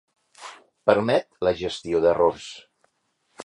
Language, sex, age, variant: Catalan, male, 50-59, Central